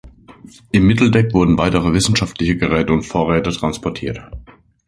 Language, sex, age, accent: German, male, 19-29, Deutschland Deutsch